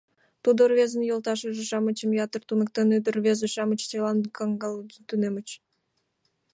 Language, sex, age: Mari, female, 19-29